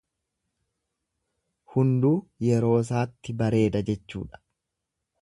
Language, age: Oromo, 30-39